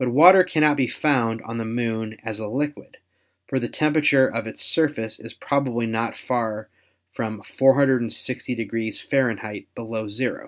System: none